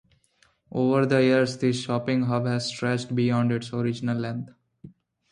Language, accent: English, India and South Asia (India, Pakistan, Sri Lanka)